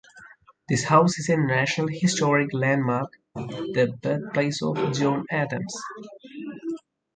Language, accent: English, India and South Asia (India, Pakistan, Sri Lanka)